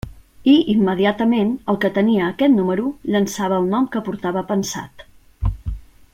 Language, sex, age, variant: Catalan, female, 40-49, Central